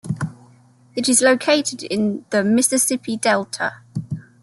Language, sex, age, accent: English, female, 19-29, England English